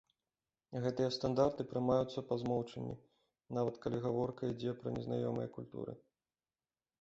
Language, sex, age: Belarusian, male, 30-39